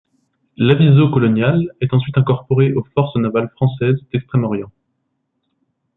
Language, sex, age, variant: French, male, 19-29, Français de métropole